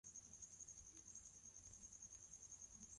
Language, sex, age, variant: Swahili, female, 19-29, Kiswahili Sanifu (EA)